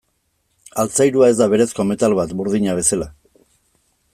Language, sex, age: Basque, male, 50-59